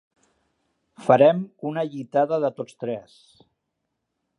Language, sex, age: Catalan, male, 60-69